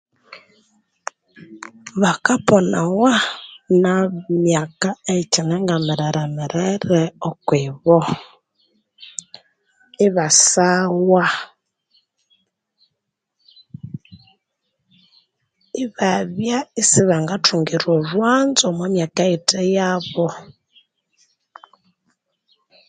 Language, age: Konzo, 19-29